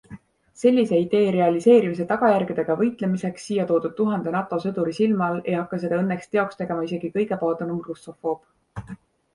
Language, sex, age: Estonian, female, 19-29